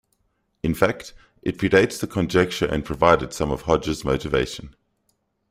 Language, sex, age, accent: English, male, 30-39, Southern African (South Africa, Zimbabwe, Namibia)